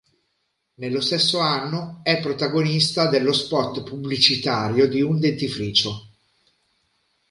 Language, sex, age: Italian, male, 40-49